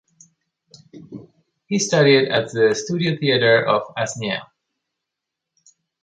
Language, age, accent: English, 30-39, Canadian English